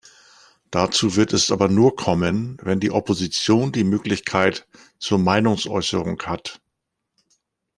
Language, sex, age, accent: German, male, 60-69, Deutschland Deutsch